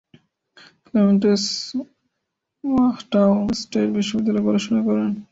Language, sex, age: Bengali, male, 19-29